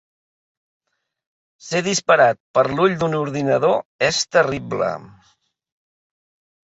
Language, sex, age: Catalan, male, 50-59